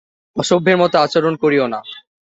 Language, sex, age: Bengali, male, under 19